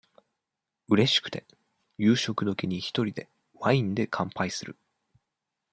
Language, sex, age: Japanese, male, 19-29